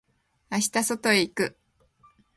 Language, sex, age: Japanese, female, 19-29